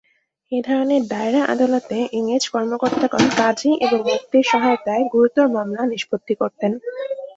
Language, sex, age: Bengali, female, 19-29